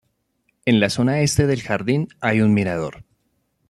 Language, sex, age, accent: Spanish, male, 30-39, Andino-Pacífico: Colombia, Perú, Ecuador, oeste de Bolivia y Venezuela andina